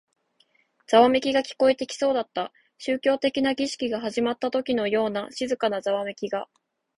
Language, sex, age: Japanese, female, 19-29